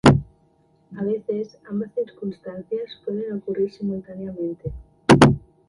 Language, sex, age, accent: Spanish, female, under 19, España: Norte peninsular (Asturias, Castilla y León, Cantabria, País Vasco, Navarra, Aragón, La Rioja, Guadalajara, Cuenca)